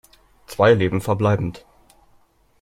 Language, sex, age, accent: German, male, under 19, Deutschland Deutsch